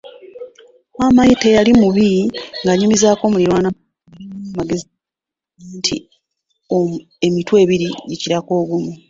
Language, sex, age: Ganda, female, 30-39